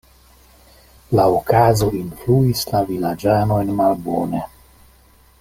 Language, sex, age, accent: Esperanto, male, 50-59, Internacia